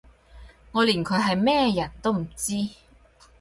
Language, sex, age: Cantonese, female, 19-29